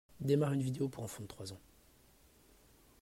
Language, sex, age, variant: French, male, 30-39, Français de métropole